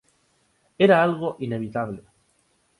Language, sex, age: Spanish, male, 19-29